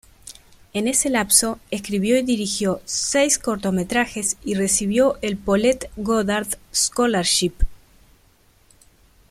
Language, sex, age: Spanish, female, 19-29